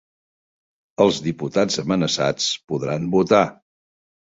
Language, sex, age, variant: Catalan, male, 60-69, Central